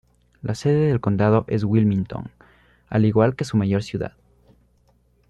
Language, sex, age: Spanish, male, under 19